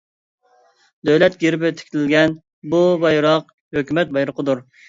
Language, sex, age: Uyghur, male, 30-39